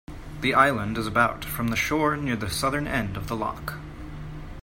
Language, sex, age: English, male, 30-39